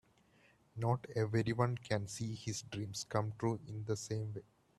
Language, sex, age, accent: English, male, 19-29, India and South Asia (India, Pakistan, Sri Lanka)